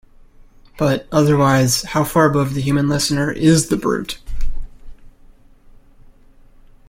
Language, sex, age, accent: English, male, 19-29, United States English